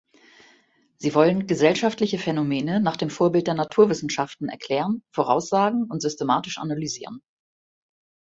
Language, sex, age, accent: German, female, 50-59, Deutschland Deutsch